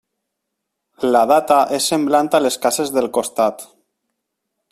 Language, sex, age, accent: Catalan, male, 30-39, valencià